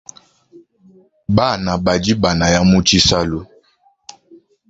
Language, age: Luba-Lulua, 19-29